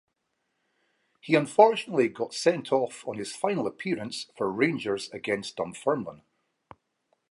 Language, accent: English, Scottish English